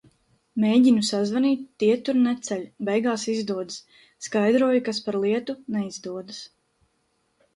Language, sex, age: Latvian, female, 19-29